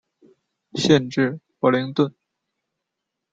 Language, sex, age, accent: Chinese, male, 19-29, 出生地：河北省